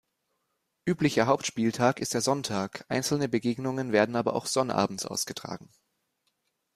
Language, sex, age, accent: German, male, 19-29, Deutschland Deutsch